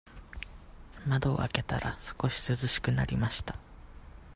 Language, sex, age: Japanese, male, 19-29